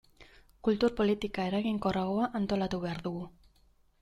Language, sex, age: Basque, female, 30-39